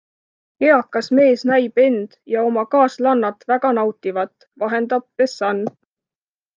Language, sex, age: Estonian, female, 19-29